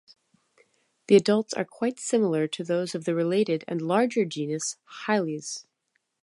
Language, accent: English, United States English